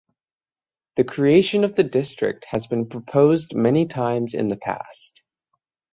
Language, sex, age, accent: English, male, under 19, United States English